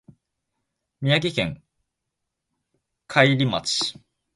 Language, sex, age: Japanese, male, 19-29